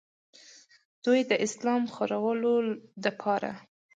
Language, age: Pashto, 19-29